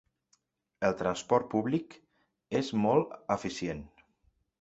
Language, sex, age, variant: Catalan, male, 40-49, Central